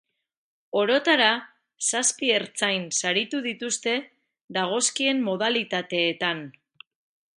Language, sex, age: Basque, female, 40-49